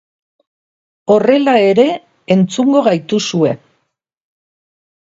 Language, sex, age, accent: Basque, female, 60-69, Mendebalekoa (Araba, Bizkaia, Gipuzkoako mendebaleko herri batzuk)